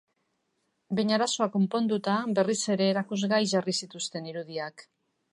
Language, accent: Basque, Mendebalekoa (Araba, Bizkaia, Gipuzkoako mendebaleko herri batzuk)